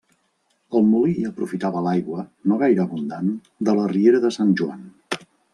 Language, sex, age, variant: Catalan, male, 50-59, Central